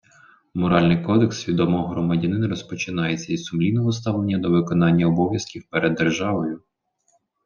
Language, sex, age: Ukrainian, male, 30-39